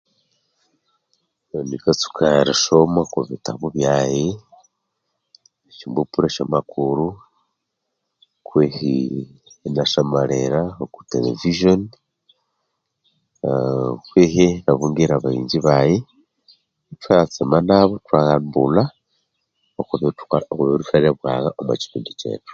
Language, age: Konzo, 50-59